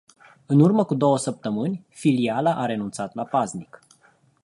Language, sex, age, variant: Romanian, male, 40-49, Romanian-Romania